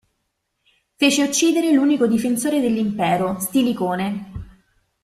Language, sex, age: Italian, female, 30-39